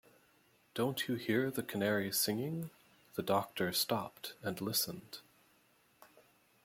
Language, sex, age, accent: English, male, 30-39, United States English